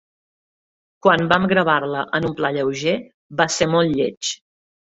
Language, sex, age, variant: Catalan, female, 40-49, Septentrional